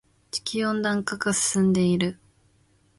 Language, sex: Japanese, female